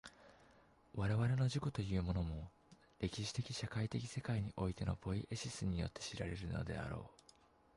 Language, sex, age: Japanese, male, 19-29